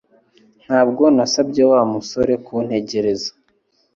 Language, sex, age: Kinyarwanda, male, 19-29